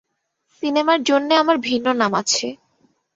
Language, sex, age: Bengali, female, 19-29